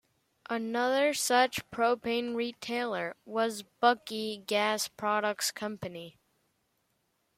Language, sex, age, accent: English, male, under 19, United States English